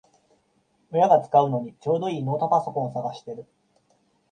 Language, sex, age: Japanese, male, 30-39